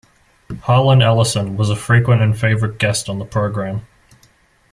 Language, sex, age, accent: English, male, under 19, Australian English